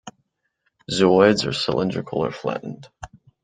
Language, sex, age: English, male, 19-29